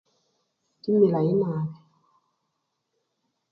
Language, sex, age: Luyia, female, 40-49